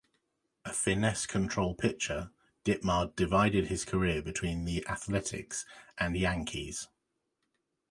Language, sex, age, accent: English, male, 40-49, England English